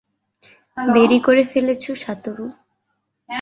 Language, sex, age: Bengali, female, 19-29